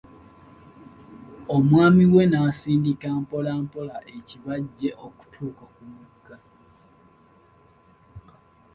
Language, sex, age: Ganda, male, 19-29